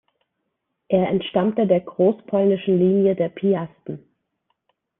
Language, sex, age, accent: German, female, 30-39, Deutschland Deutsch